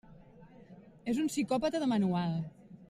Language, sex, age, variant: Catalan, female, 30-39, Central